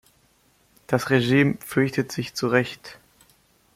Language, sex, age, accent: German, male, under 19, Deutschland Deutsch